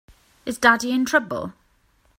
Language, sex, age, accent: English, female, 30-39, England English